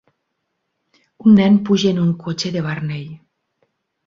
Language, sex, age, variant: Catalan, female, 50-59, Nord-Occidental